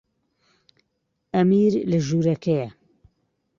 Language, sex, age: Central Kurdish, female, 30-39